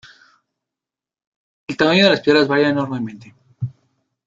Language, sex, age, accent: Spanish, male, 19-29, México